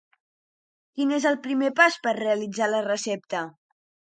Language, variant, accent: Catalan, Central, central; septentrional